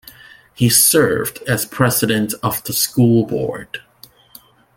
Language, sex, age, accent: English, male, 30-39, Canadian English